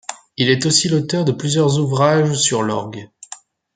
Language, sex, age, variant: French, male, 19-29, Français de métropole